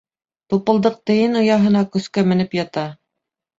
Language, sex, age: Bashkir, female, 30-39